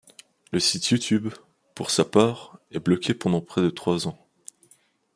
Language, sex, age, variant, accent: French, male, 19-29, Français d'Europe, Français de Suisse